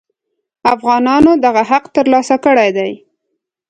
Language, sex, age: Pashto, female, 19-29